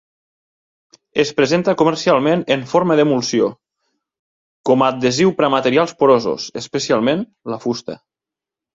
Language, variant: Catalan, Nord-Occidental